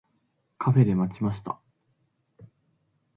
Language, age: Japanese, 19-29